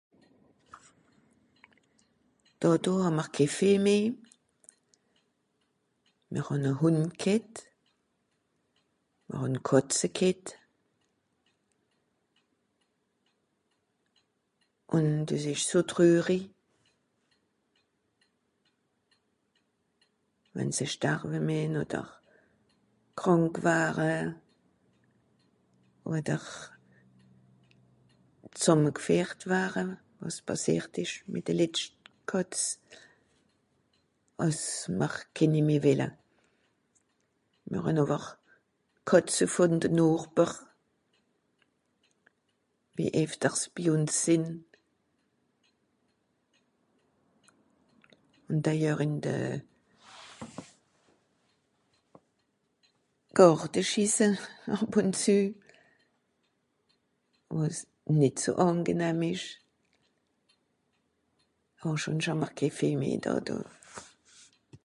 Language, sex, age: Swiss German, female, 70-79